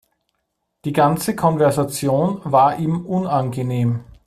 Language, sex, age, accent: German, male, 30-39, Österreichisches Deutsch